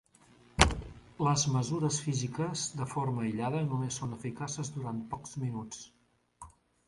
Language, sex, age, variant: Catalan, male, 60-69, Central